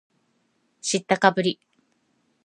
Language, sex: Japanese, female